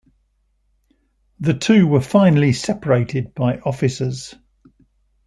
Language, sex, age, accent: English, male, 60-69, England English